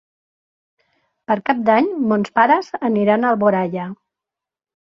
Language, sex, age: Catalan, female, 60-69